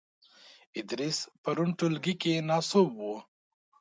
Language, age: Pashto, 19-29